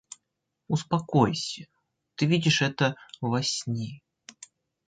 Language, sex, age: Russian, male, 19-29